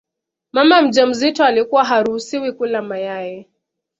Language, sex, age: Swahili, female, 19-29